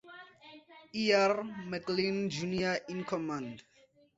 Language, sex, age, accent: English, male, under 19, Southern African (South Africa, Zimbabwe, Namibia)